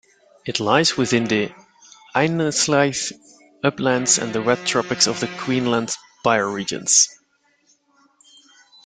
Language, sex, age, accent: English, male, 30-39, United States English